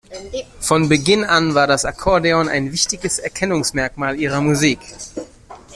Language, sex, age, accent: German, male, 30-39, Deutschland Deutsch